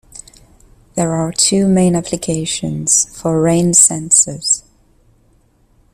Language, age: English, 19-29